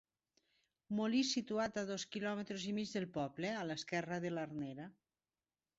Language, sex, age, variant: Catalan, female, 50-59, Nord-Occidental